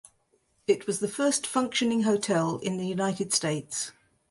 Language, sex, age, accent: English, female, 70-79, England English